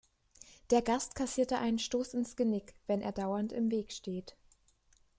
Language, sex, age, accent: German, female, 19-29, Deutschland Deutsch